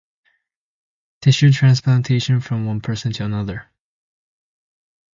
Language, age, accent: English, under 19, United States English